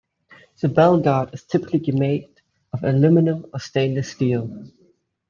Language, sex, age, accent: English, male, 19-29, United States English